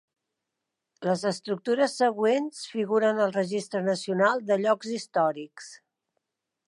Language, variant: Catalan, Central